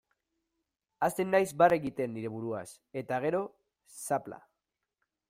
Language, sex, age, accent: Basque, male, 19-29, Mendebalekoa (Araba, Bizkaia, Gipuzkoako mendebaleko herri batzuk)